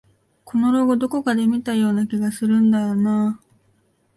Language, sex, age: Japanese, female, 19-29